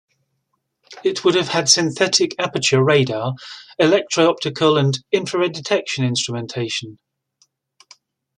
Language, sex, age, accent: English, male, 50-59, England English